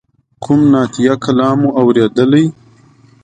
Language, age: Pashto, 30-39